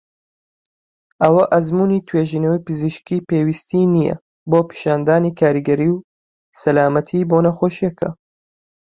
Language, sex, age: Central Kurdish, male, 19-29